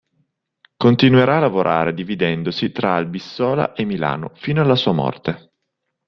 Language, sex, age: Italian, male, 30-39